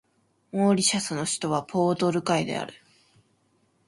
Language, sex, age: Japanese, female, under 19